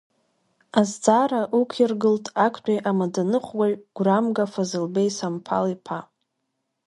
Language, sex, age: Abkhazian, female, under 19